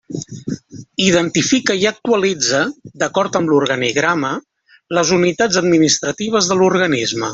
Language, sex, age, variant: Catalan, male, 40-49, Central